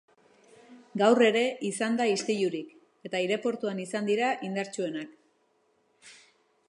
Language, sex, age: Basque, female, 30-39